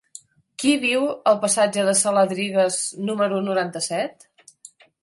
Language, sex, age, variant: Catalan, female, 50-59, Nord-Occidental